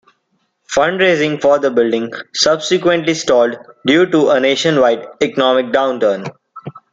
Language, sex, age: English, male, 19-29